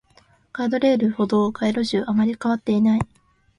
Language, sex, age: Japanese, female, 19-29